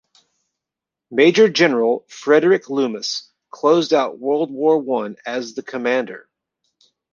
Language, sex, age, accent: English, male, 40-49, United States English